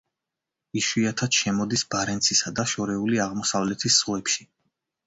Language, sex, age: Georgian, male, 30-39